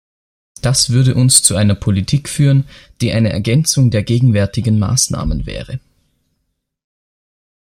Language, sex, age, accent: German, male, 19-29, Österreichisches Deutsch